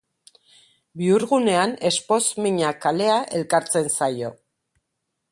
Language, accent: Basque, Mendebalekoa (Araba, Bizkaia, Gipuzkoako mendebaleko herri batzuk)